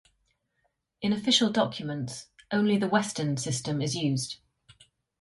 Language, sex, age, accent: English, female, 30-39, England English